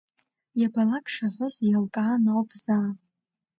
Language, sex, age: Abkhazian, female, under 19